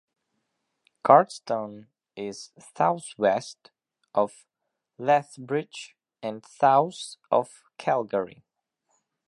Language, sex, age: English, male, 19-29